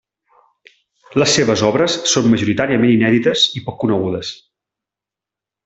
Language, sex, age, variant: Catalan, male, 40-49, Central